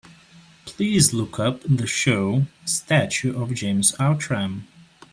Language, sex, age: English, male, 19-29